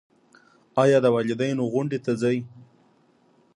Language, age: Pashto, 19-29